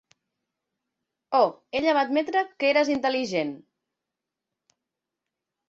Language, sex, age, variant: Catalan, female, 30-39, Central